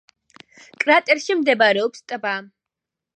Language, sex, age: Georgian, female, 19-29